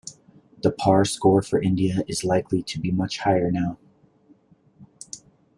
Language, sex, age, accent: English, male, 40-49, United States English